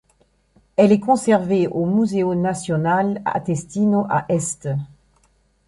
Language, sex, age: French, female, 50-59